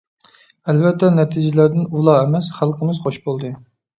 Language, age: Uyghur, 40-49